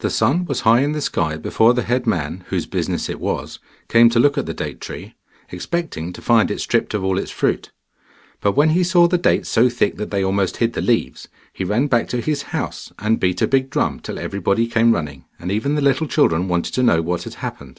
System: none